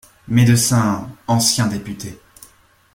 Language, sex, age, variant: French, male, 19-29, Français de métropole